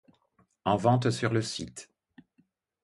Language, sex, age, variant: French, male, 50-59, Français de métropole